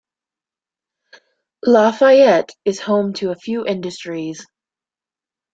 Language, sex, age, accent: English, female, under 19, United States English